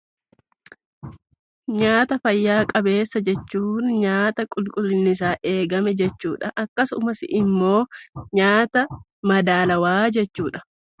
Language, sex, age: Oromo, female, 19-29